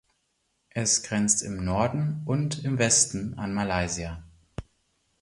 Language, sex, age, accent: German, male, 30-39, Deutschland Deutsch